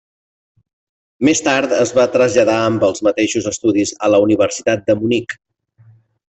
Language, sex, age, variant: Catalan, male, 40-49, Central